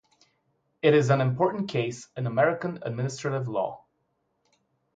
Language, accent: English, Eastern European